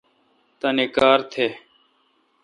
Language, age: Kalkoti, 19-29